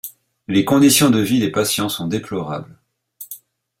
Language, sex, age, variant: French, male, 40-49, Français de métropole